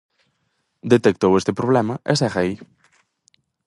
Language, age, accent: Galician, under 19, Central (gheada); Oriental (común en zona oriental)